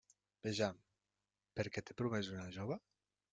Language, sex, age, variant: Catalan, male, 30-39, Central